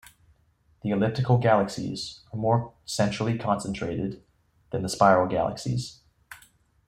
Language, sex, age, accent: English, male, 19-29, United States English